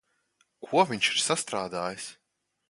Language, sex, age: Latvian, male, 19-29